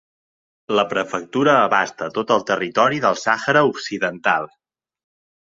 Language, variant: Catalan, Central